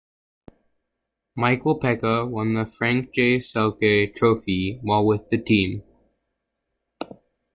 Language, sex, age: English, male, under 19